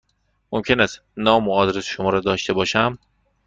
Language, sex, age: Persian, male, 19-29